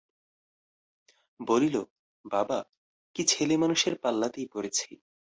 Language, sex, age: Bengali, male, under 19